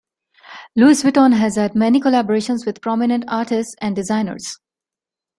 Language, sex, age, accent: English, female, 30-39, India and South Asia (India, Pakistan, Sri Lanka)